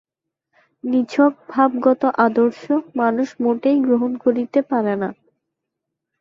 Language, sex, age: Bengali, female, 19-29